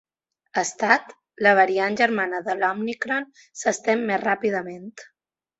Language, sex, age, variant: Catalan, female, 30-39, Balear